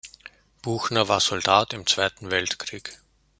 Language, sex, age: German, male, 19-29